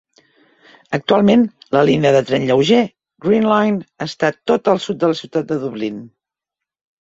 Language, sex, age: Catalan, female, 50-59